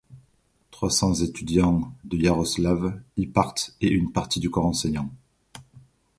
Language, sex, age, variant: French, male, 40-49, Français de métropole